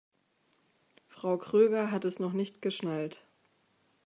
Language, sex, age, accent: German, female, 19-29, Deutschland Deutsch